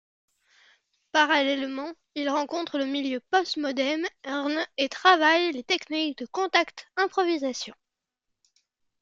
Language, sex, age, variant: French, female, under 19, Français de métropole